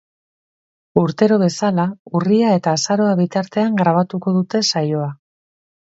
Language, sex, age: Basque, female, 40-49